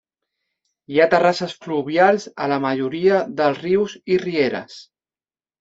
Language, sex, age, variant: Catalan, male, 30-39, Central